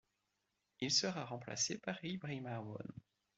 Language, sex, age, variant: French, male, 30-39, Français de métropole